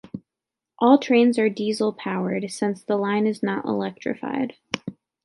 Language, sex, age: English, female, 19-29